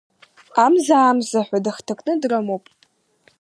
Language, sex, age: Abkhazian, female, under 19